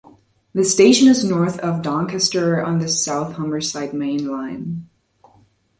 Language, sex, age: English, female, 19-29